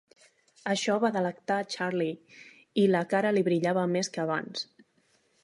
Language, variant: Catalan, Nord-Occidental